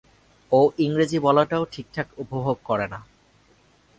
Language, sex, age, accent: Bengali, male, 19-29, শুদ্ধ